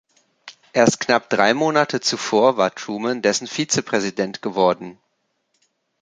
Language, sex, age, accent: German, male, 30-39, Deutschland Deutsch